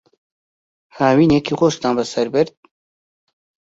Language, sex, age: Central Kurdish, male, 19-29